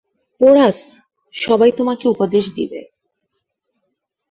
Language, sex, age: Bengali, female, 19-29